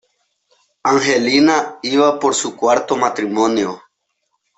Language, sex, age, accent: Spanish, male, 19-29, América central